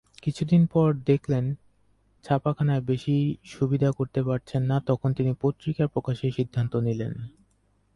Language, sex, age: Bengali, male, 30-39